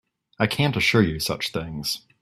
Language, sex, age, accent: English, male, 19-29, United States English